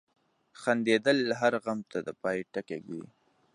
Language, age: Pashto, under 19